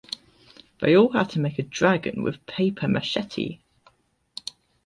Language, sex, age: English, male, under 19